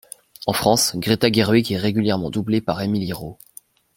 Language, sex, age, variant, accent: French, male, under 19, Français d'Europe, Français de Belgique